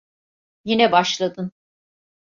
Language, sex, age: Turkish, female, 50-59